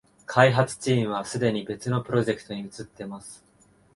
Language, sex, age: Japanese, male, 19-29